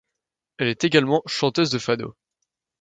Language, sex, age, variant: French, male, 19-29, Français de métropole